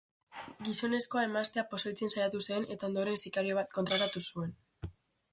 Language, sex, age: Basque, female, under 19